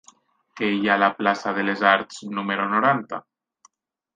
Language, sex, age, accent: Catalan, male, 19-29, valencià